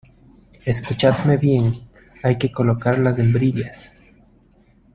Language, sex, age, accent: Spanish, male, 40-49, Andino-Pacífico: Colombia, Perú, Ecuador, oeste de Bolivia y Venezuela andina